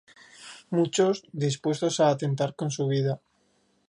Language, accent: Spanish, España: Norte peninsular (Asturias, Castilla y León, Cantabria, País Vasco, Navarra, Aragón, La Rioja, Guadalajara, Cuenca)